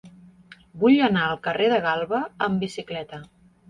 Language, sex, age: Catalan, female, 40-49